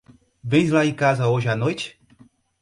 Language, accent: Portuguese, Nordestino